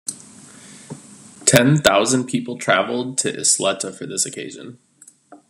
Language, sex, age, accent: English, male, 30-39, United States English